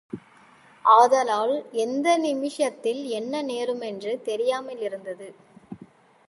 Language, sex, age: Tamil, female, 19-29